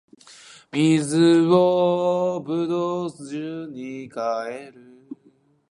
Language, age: Japanese, 19-29